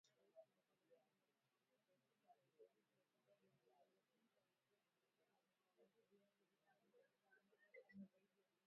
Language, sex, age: Swahili, female, 19-29